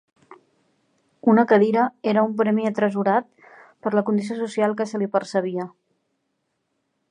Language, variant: Catalan, Central